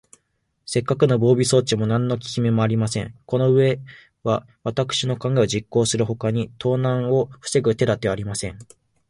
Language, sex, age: Japanese, male, 19-29